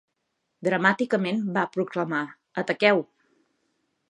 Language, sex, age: Catalan, female, 40-49